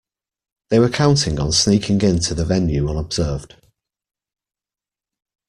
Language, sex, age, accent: English, male, 30-39, England English